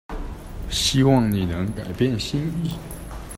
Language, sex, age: Chinese, male, 19-29